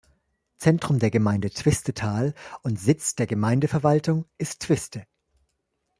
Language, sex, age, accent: German, male, 40-49, Deutschland Deutsch